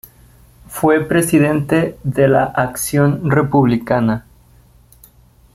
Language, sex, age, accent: Spanish, male, 19-29, México